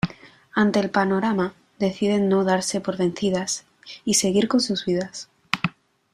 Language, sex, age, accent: Spanish, female, under 19, España: Sur peninsular (Andalucia, Extremadura, Murcia)